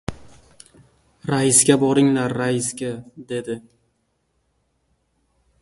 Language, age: Uzbek, 19-29